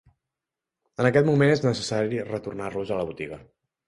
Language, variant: Catalan, Central